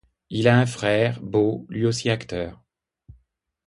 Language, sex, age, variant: French, male, 50-59, Français de métropole